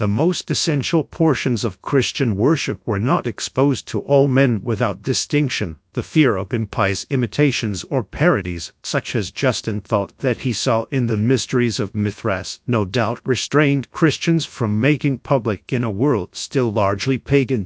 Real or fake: fake